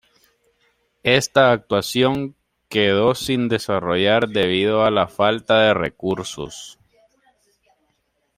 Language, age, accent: Spanish, 30-39, América central